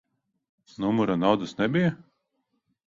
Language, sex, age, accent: Latvian, male, 40-49, Krievu